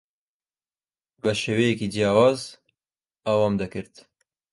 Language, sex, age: Central Kurdish, male, 19-29